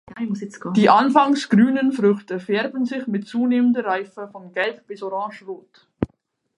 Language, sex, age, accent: German, female, 30-39, Schweizerdeutsch